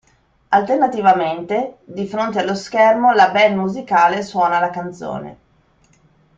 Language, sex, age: Italian, female, 40-49